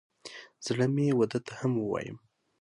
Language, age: Pashto, 19-29